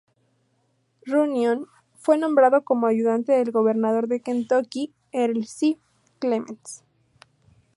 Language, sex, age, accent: Spanish, female, 19-29, México